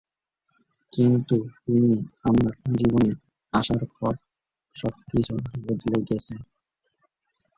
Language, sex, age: Bengali, male, 19-29